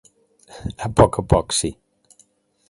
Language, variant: Catalan, Central